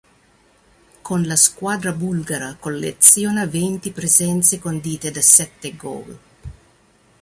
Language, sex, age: Italian, female, 50-59